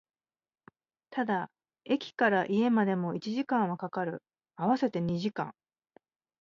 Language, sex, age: Japanese, female, 40-49